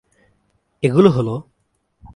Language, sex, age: Bengali, male, 19-29